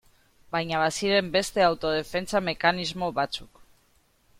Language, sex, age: Basque, female, 30-39